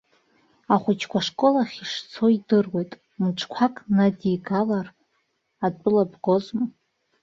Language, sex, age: Abkhazian, female, 19-29